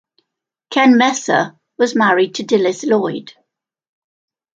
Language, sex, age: English, female, 70-79